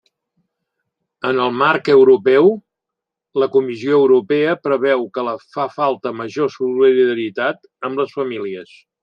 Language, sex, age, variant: Catalan, male, 80-89, Central